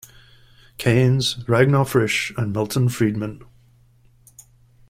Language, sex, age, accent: English, male, 30-39, Southern African (South Africa, Zimbabwe, Namibia)